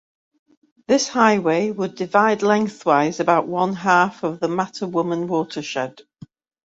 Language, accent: English, Welsh English